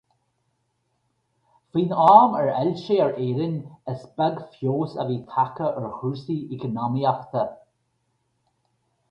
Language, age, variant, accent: Irish, 50-59, Gaeilge Uladh, Cainteoir dúchais, Gaeltacht